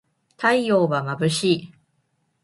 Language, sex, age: Japanese, female, 19-29